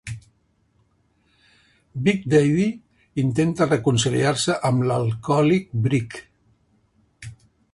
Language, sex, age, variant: Catalan, male, 60-69, Central